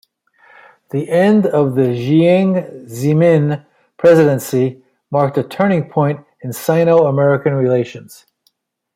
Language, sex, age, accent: English, male, 70-79, United States English